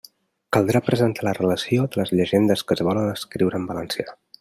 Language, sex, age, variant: Catalan, male, 40-49, Central